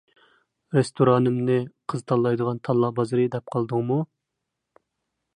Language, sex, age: Uyghur, male, 19-29